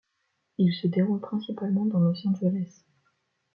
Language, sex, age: French, female, under 19